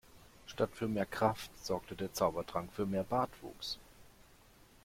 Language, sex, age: German, male, 50-59